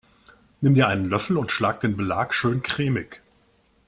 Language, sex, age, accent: German, male, 40-49, Deutschland Deutsch